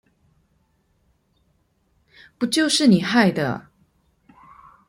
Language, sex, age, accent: Chinese, female, 40-49, 出生地：臺北市